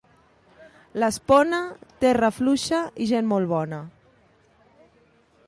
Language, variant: Catalan, Nord-Occidental